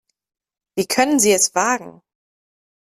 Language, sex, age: German, female, 30-39